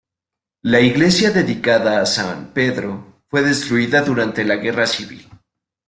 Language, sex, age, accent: Spanish, male, 19-29, México